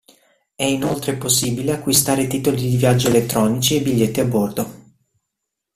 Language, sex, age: Italian, male, 19-29